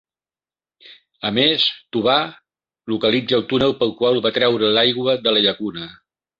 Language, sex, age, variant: Catalan, male, 60-69, Central